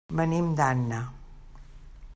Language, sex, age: Catalan, female, 60-69